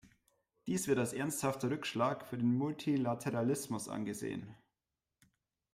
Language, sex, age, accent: German, male, 30-39, Deutschland Deutsch